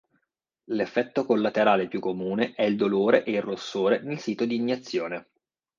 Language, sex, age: Italian, male, 30-39